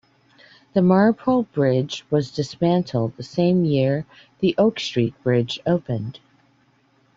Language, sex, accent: English, female, United States English